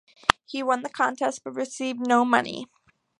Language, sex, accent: English, female, United States English